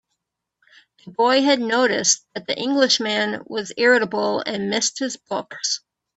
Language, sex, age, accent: English, female, 30-39, United States English